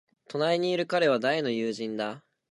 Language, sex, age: Japanese, male, 19-29